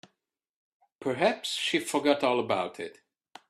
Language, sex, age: English, male, 30-39